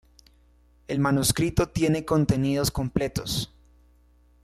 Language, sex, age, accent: Spanish, male, 19-29, Caribe: Cuba, Venezuela, Puerto Rico, República Dominicana, Panamá, Colombia caribeña, México caribeño, Costa del golfo de México